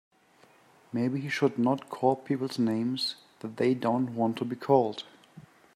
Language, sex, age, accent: English, male, 30-39, Australian English